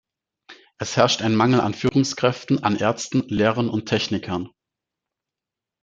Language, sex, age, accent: German, male, 19-29, Deutschland Deutsch